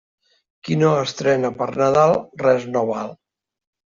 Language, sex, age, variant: Catalan, male, 60-69, Central